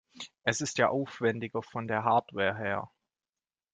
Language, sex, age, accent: German, male, 19-29, Deutschland Deutsch